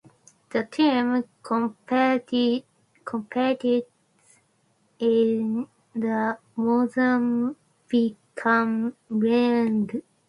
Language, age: English, 19-29